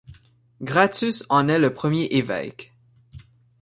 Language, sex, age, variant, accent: French, male, 19-29, Français d'Amérique du Nord, Français du Canada